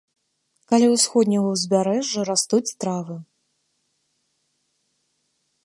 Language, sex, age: Belarusian, female, 30-39